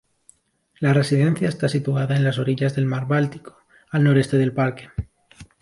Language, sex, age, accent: Spanish, male, 19-29, España: Centro-Sur peninsular (Madrid, Toledo, Castilla-La Mancha)